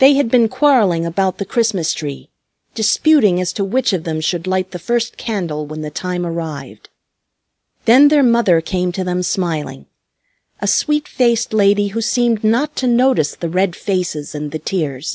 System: none